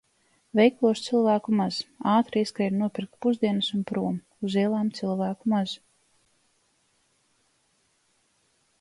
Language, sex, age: Latvian, female, 30-39